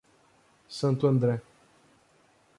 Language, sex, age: Portuguese, male, 19-29